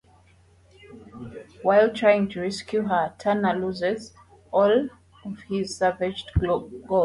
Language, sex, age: English, female, 30-39